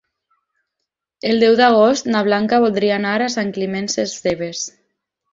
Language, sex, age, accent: Catalan, female, 19-29, valencià